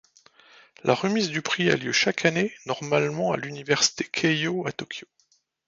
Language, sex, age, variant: French, male, 50-59, Français de métropole